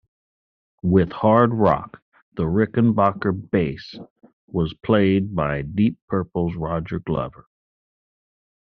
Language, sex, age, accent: English, male, 40-49, United States English